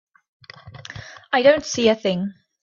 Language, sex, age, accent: English, female, 19-29, United States English